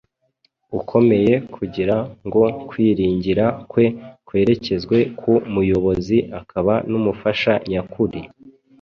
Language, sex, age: Kinyarwanda, male, 30-39